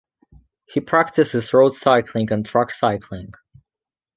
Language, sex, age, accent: English, male, 19-29, Welsh English